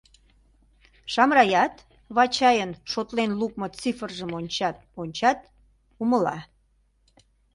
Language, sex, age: Mari, female, 40-49